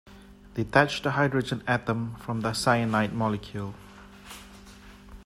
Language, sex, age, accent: English, male, 40-49, Malaysian English